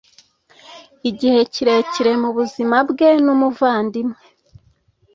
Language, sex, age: Kinyarwanda, female, 19-29